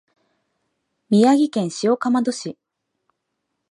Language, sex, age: Japanese, female, 19-29